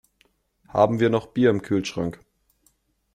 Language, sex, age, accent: German, male, 19-29, Deutschland Deutsch